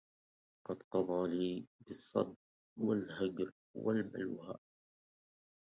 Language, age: Arabic, 40-49